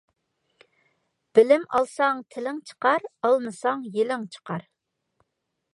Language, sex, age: Uyghur, female, 40-49